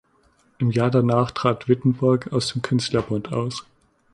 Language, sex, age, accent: German, male, under 19, Deutschland Deutsch